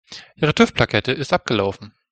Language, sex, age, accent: German, male, 30-39, Deutschland Deutsch